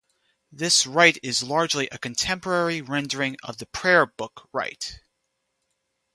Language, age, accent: English, 19-29, United States English